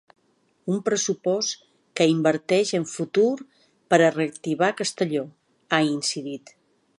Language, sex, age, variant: Catalan, female, 50-59, Central